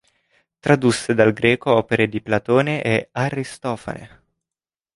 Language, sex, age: Italian, male, 19-29